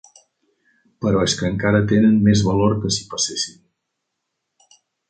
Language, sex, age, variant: Catalan, male, 50-59, Septentrional